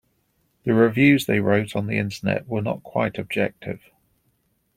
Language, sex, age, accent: English, male, 30-39, England English